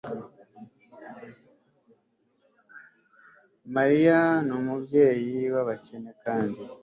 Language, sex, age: Kinyarwanda, male, 40-49